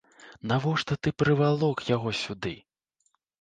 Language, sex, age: Belarusian, male, 19-29